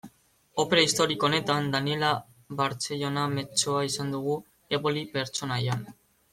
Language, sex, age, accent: Basque, male, 19-29, Mendebalekoa (Araba, Bizkaia, Gipuzkoako mendebaleko herri batzuk)